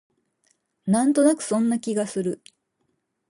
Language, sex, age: Japanese, female, 60-69